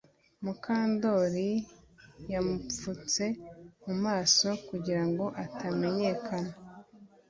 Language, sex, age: Kinyarwanda, female, 19-29